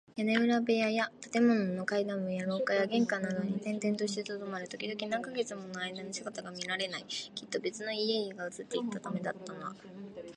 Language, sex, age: Japanese, female, 19-29